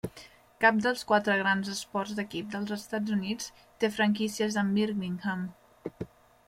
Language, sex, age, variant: Catalan, female, 19-29, Central